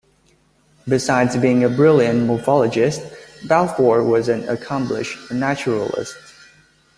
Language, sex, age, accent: English, male, 19-29, United States English